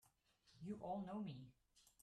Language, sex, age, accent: English, female, 30-39, England English